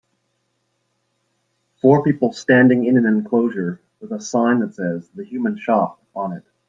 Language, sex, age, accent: English, male, 40-49, United States English